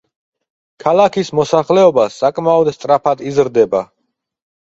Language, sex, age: Georgian, male, 30-39